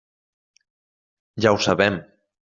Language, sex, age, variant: Catalan, male, 19-29, Nord-Occidental